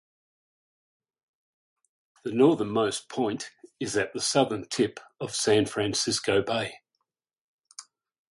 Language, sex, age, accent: English, male, 60-69, Australian English